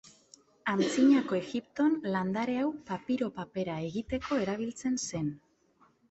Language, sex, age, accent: Basque, female, 19-29, Mendebalekoa (Araba, Bizkaia, Gipuzkoako mendebaleko herri batzuk)